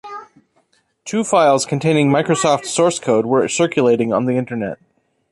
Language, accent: English, United States English